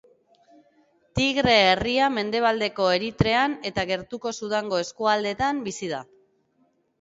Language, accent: Basque, Mendebalekoa (Araba, Bizkaia, Gipuzkoako mendebaleko herri batzuk)